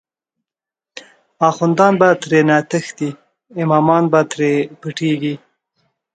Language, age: Pashto, 19-29